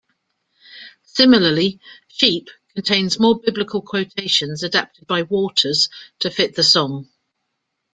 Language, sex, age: English, female, 50-59